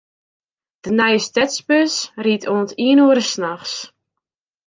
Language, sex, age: Western Frisian, female, 19-29